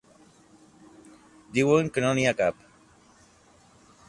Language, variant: Catalan, Balear